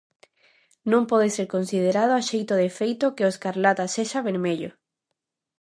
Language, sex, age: Galician, female, 19-29